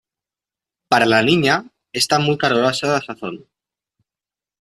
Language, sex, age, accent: Spanish, male, 19-29, España: Norte peninsular (Asturias, Castilla y León, Cantabria, País Vasco, Navarra, Aragón, La Rioja, Guadalajara, Cuenca)